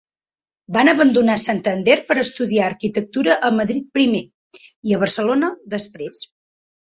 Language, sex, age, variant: Catalan, female, 19-29, Central